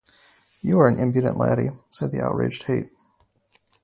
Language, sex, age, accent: English, male, 30-39, United States English